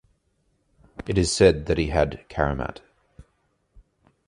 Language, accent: English, Australian English